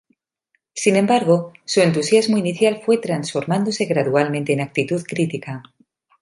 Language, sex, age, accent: Spanish, female, 40-49, España: Norte peninsular (Asturias, Castilla y León, Cantabria, País Vasco, Navarra, Aragón, La Rioja, Guadalajara, Cuenca)